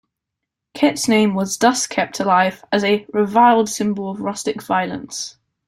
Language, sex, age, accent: English, male, under 19, England English